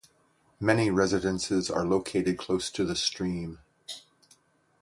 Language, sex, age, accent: English, male, 60-69, United States English